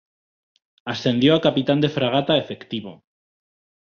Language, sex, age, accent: Spanish, male, 19-29, España: Centro-Sur peninsular (Madrid, Toledo, Castilla-La Mancha)